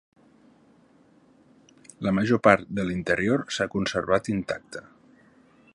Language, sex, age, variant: Catalan, male, 40-49, Central